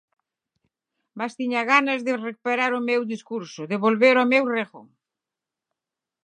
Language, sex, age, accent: Galician, male, 19-29, Central (gheada)